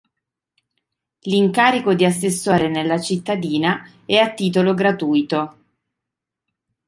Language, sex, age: Italian, female, 30-39